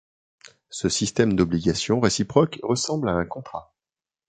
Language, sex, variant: French, male, Français de métropole